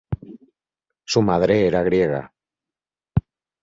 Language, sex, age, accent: Spanish, male, 40-49, España: Norte peninsular (Asturias, Castilla y León, Cantabria, País Vasco, Navarra, Aragón, La Rioja, Guadalajara, Cuenca)